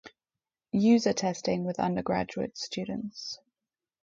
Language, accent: English, England English